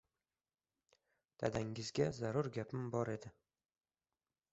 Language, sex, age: Uzbek, male, 19-29